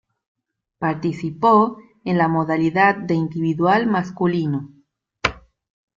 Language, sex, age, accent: Spanish, female, 40-49, Rioplatense: Argentina, Uruguay, este de Bolivia, Paraguay